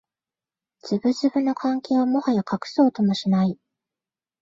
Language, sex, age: Japanese, female, 19-29